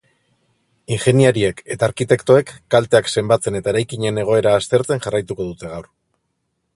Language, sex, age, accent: Basque, male, 40-49, Mendebalekoa (Araba, Bizkaia, Gipuzkoako mendebaleko herri batzuk)